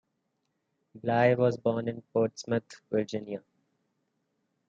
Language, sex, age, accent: English, male, 19-29, India and South Asia (India, Pakistan, Sri Lanka)